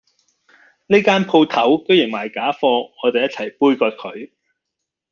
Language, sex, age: Cantonese, male, 30-39